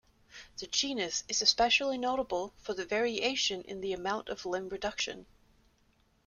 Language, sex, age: English, female, 30-39